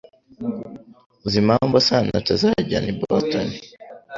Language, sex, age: Kinyarwanda, male, under 19